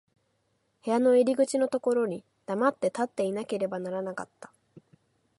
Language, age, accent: Japanese, 19-29, 標準語